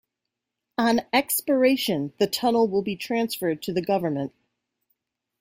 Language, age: English, 30-39